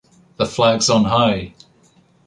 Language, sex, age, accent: English, male, 19-29, England English